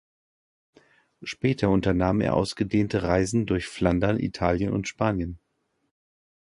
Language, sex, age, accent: German, male, 50-59, Deutschland Deutsch